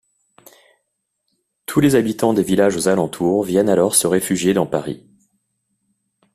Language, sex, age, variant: French, male, 40-49, Français de métropole